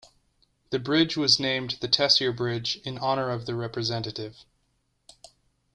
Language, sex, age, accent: English, male, 19-29, United States English